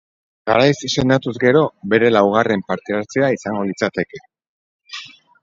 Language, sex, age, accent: Basque, male, 40-49, Erdialdekoa edo Nafarra (Gipuzkoa, Nafarroa)